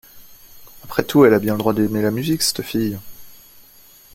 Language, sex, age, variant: French, male, 19-29, Français de métropole